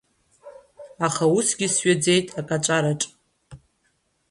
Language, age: Abkhazian, under 19